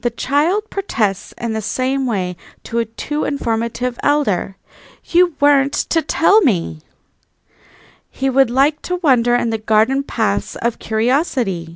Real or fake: real